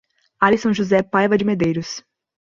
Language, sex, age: Portuguese, female, 19-29